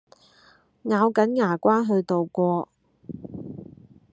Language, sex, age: Cantonese, female, 19-29